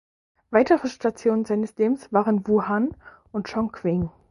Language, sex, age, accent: German, female, 19-29, Deutschland Deutsch